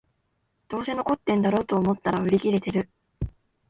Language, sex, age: Japanese, female, 19-29